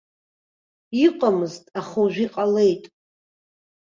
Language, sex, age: Abkhazian, female, 40-49